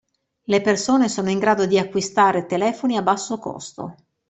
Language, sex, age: Italian, female, 40-49